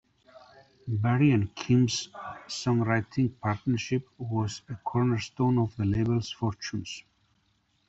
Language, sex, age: English, male, 50-59